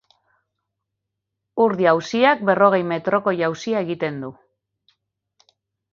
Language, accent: Basque, Mendebalekoa (Araba, Bizkaia, Gipuzkoako mendebaleko herri batzuk)